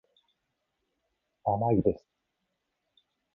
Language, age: Japanese, 50-59